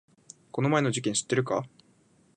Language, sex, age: Japanese, male, 19-29